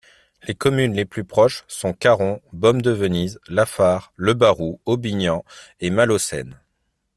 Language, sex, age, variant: French, male, 30-39, Français de métropole